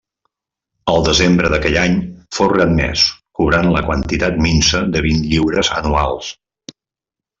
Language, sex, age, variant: Catalan, male, 50-59, Central